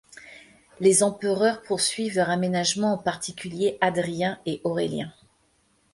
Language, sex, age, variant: French, female, 30-39, Français de métropole